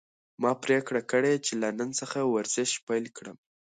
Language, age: Pashto, under 19